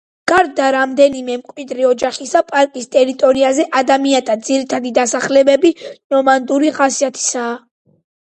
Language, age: Georgian, 19-29